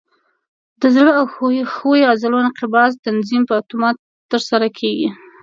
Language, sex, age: Pashto, female, 19-29